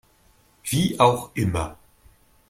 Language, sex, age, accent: German, male, 30-39, Deutschland Deutsch